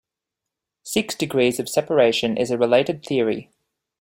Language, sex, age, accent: English, male, 19-29, Australian English